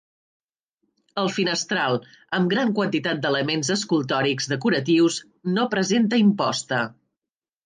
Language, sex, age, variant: Catalan, female, 50-59, Central